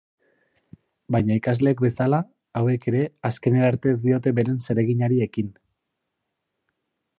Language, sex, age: Basque, male, 30-39